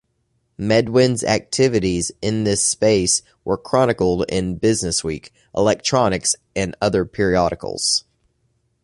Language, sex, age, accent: English, male, 30-39, United States English